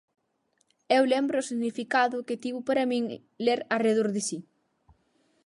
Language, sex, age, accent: Galician, female, under 19, Central (gheada)